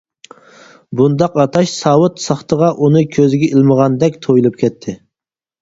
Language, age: Uyghur, 30-39